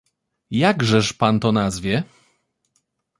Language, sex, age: Polish, male, 30-39